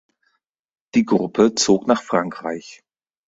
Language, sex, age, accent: German, male, 30-39, Deutschland Deutsch